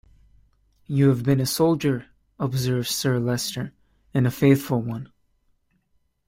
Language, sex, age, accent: English, male, 19-29, United States English